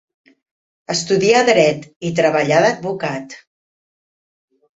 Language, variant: Catalan, Central